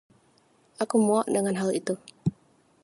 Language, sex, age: Indonesian, female, 19-29